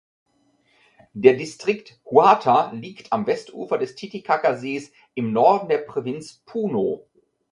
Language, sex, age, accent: German, male, 50-59, Deutschland Deutsch